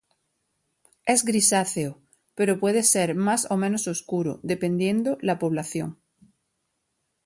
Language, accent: Spanish, España: Sur peninsular (Andalucia, Extremadura, Murcia)